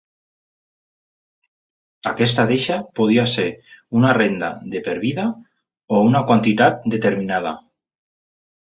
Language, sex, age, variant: Catalan, male, 40-49, Central